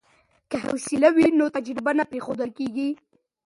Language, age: Pashto, 19-29